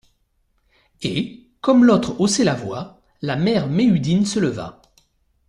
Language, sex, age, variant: French, male, 40-49, Français de métropole